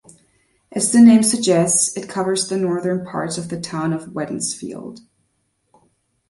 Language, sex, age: English, female, 19-29